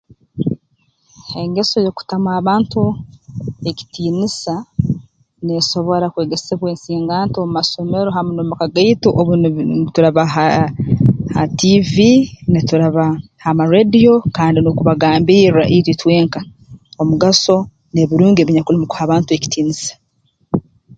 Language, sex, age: Tooro, female, 30-39